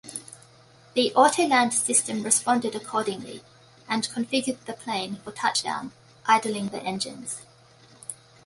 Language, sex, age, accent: English, female, 30-39, Australian English